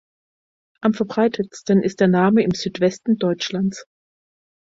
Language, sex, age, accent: German, female, 50-59, Deutschland Deutsch